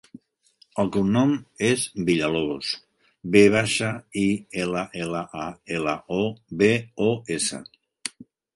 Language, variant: Catalan, Central